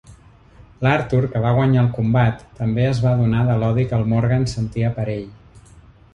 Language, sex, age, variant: Catalan, male, 40-49, Central